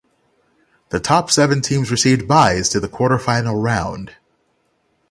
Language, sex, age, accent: English, male, 30-39, United States English; England English